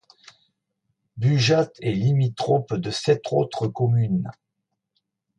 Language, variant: French, Français de métropole